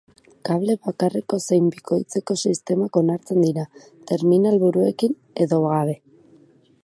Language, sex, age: Basque, female, 19-29